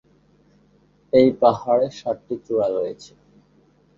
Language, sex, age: Bengali, male, 19-29